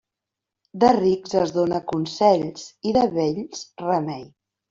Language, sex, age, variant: Catalan, female, 50-59, Central